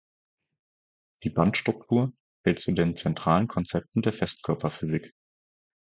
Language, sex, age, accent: German, male, 30-39, Deutschland Deutsch